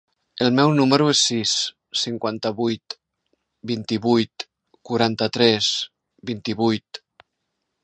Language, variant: Catalan, Central